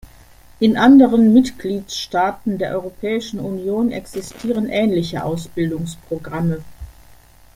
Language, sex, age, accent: German, female, 70-79, Deutschland Deutsch